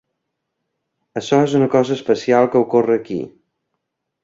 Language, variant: Catalan, Central